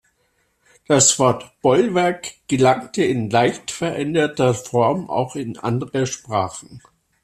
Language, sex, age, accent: German, male, 60-69, Deutschland Deutsch